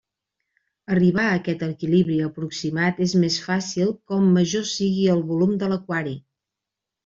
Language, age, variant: Catalan, 40-49, Central